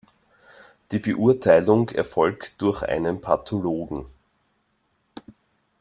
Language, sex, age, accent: German, male, 40-49, Österreichisches Deutsch